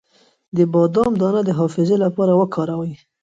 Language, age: Pashto, 19-29